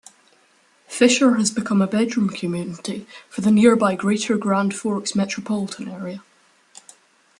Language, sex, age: English, male, under 19